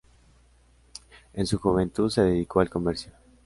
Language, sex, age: Spanish, male, 19-29